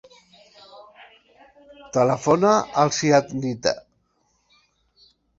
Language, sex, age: Catalan, male, 30-39